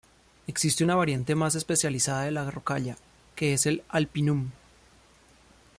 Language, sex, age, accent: Spanish, male, 30-39, Andino-Pacífico: Colombia, Perú, Ecuador, oeste de Bolivia y Venezuela andina